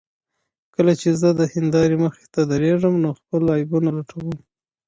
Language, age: Pashto, 30-39